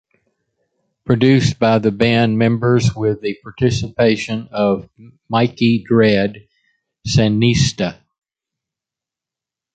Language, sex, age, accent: English, male, 70-79, United States English